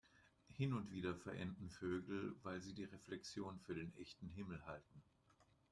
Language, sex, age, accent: German, male, 60-69, Deutschland Deutsch